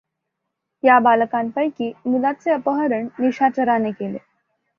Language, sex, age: Marathi, female, under 19